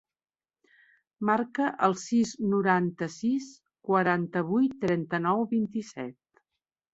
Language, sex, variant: Catalan, female, Central